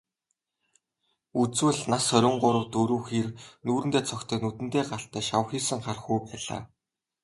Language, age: Mongolian, 19-29